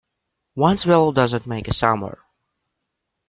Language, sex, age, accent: English, male, under 19, United States English